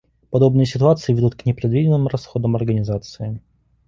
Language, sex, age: Russian, male, 30-39